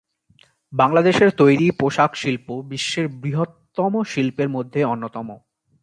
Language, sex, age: Bengali, male, 19-29